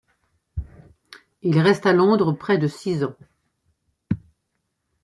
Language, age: French, 60-69